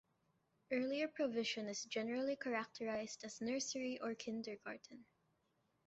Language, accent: English, Filipino